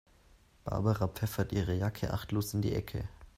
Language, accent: German, Deutschland Deutsch